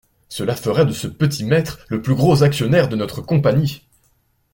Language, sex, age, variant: French, male, 19-29, Français de métropole